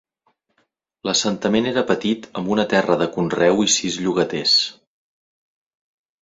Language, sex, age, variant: Catalan, male, 40-49, Central